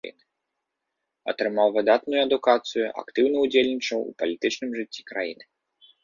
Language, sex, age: Belarusian, male, 30-39